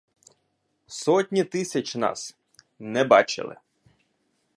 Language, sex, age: Ukrainian, male, 30-39